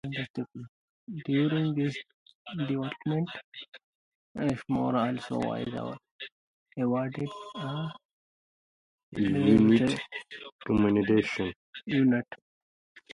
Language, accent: English, United States English